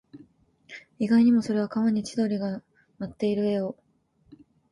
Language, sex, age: Japanese, female, 19-29